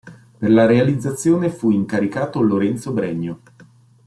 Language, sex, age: Italian, male, 40-49